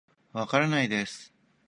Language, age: Japanese, 19-29